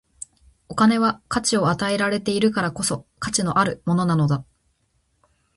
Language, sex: Japanese, female